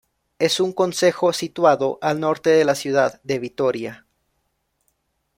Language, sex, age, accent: Spanish, male, 19-29, México